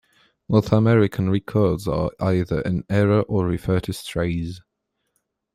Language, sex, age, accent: English, male, under 19, England English